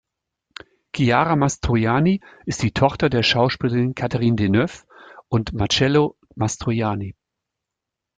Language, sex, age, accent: German, male, 50-59, Deutschland Deutsch